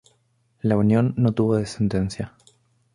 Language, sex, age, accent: Spanish, male, 19-29, Rioplatense: Argentina, Uruguay, este de Bolivia, Paraguay